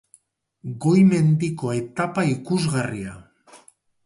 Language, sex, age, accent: Basque, male, 40-49, Erdialdekoa edo Nafarra (Gipuzkoa, Nafarroa)